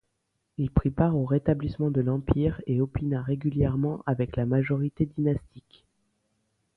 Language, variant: French, Français de métropole